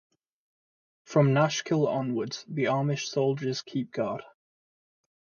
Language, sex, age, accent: English, male, 19-29, Welsh English